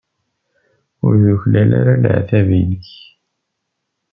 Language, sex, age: Kabyle, male, 30-39